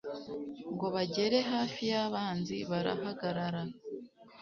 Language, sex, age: Kinyarwanda, female, 19-29